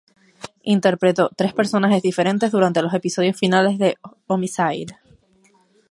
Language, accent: Spanish, España: Islas Canarias